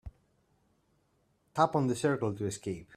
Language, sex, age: English, male, 19-29